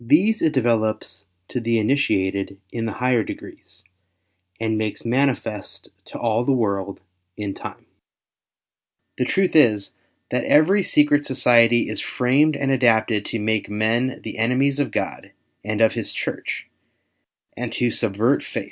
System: none